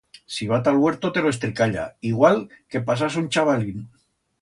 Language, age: Aragonese, 60-69